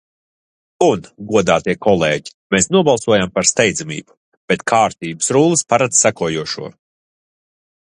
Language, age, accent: Latvian, 30-39, nav